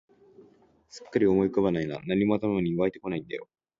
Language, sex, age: Japanese, male, under 19